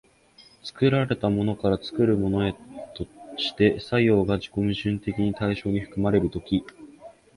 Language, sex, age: Japanese, male, under 19